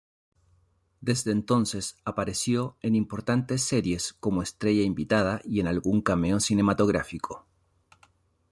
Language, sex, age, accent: Spanish, male, 40-49, Chileno: Chile, Cuyo